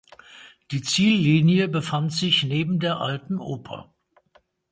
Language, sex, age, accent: German, male, 60-69, Deutschland Deutsch